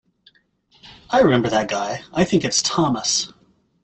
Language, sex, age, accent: English, male, 30-39, United States English